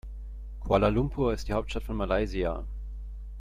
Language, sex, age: German, male, 19-29